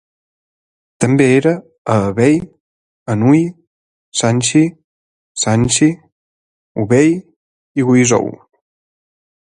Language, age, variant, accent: Catalan, 30-39, Central, central; Garrotxi